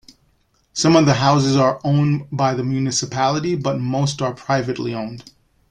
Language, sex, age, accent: English, male, 40-49, United States English